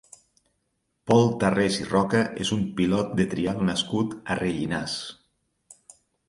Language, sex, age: Catalan, male, 40-49